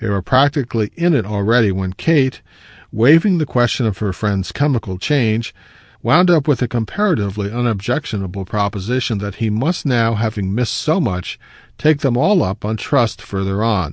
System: none